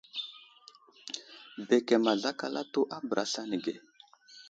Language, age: Wuzlam, 19-29